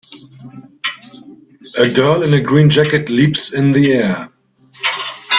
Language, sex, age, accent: English, male, 50-59, England English